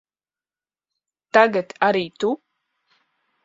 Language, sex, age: Latvian, female, under 19